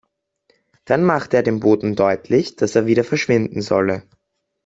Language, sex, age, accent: German, male, under 19, Österreichisches Deutsch